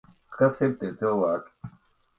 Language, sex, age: Latvian, male, 40-49